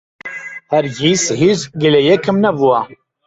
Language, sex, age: Central Kurdish, male, 19-29